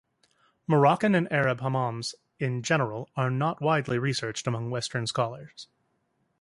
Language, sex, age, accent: English, male, 30-39, United States English